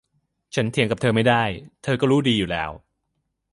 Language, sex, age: Thai, male, 19-29